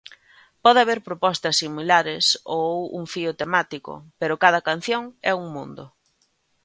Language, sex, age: Galician, female, 30-39